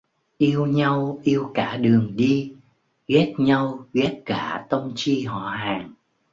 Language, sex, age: Vietnamese, male, 60-69